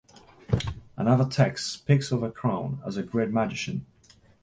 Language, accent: English, England English